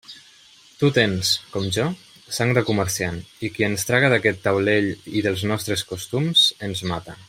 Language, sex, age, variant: Catalan, male, 30-39, Central